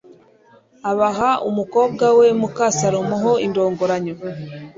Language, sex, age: Kinyarwanda, male, 30-39